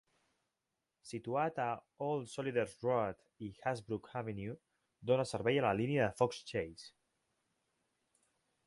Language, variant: Catalan, Central